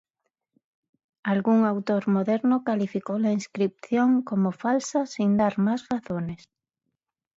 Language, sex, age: Spanish, female, 40-49